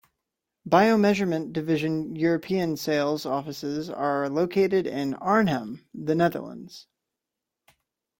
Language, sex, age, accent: English, male, 19-29, United States English